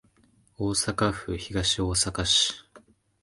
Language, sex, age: Japanese, male, 19-29